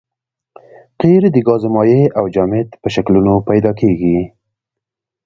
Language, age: Pashto, 19-29